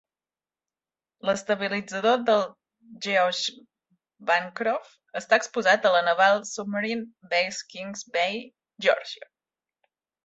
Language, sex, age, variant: Catalan, female, 30-39, Central